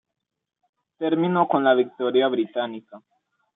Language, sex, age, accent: Spanish, male, under 19, Caribe: Cuba, Venezuela, Puerto Rico, República Dominicana, Panamá, Colombia caribeña, México caribeño, Costa del golfo de México